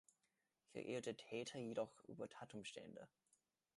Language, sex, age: German, male, under 19